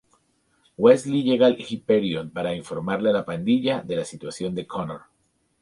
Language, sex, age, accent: Spanish, male, 40-49, Andino-Pacífico: Colombia, Perú, Ecuador, oeste de Bolivia y Venezuela andina